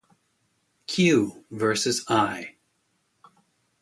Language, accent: English, United States English